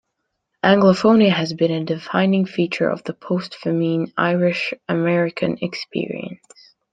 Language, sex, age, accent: English, female, under 19, United States English